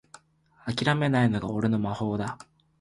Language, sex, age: Japanese, male, under 19